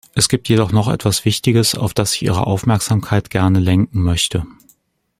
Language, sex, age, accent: German, male, 40-49, Deutschland Deutsch